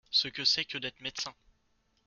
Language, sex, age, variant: French, male, 19-29, Français de métropole